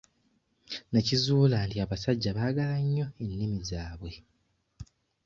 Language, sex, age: Ganda, male, 19-29